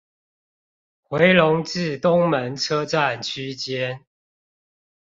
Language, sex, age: Chinese, male, 50-59